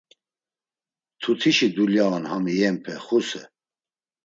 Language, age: Laz, 50-59